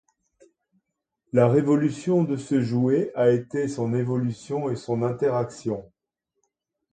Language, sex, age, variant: French, male, 60-69, Français de métropole